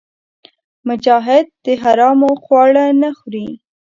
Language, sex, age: Pashto, female, under 19